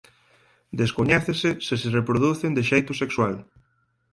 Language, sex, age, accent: Galician, male, 19-29, Atlántico (seseo e gheada)